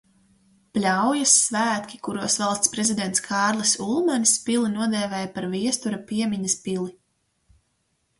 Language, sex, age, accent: Latvian, female, 19-29, Vidus dialekts